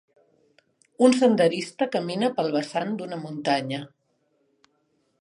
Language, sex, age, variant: Catalan, female, 50-59, Central